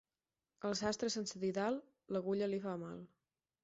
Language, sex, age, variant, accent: Catalan, female, 19-29, Balear, menorquí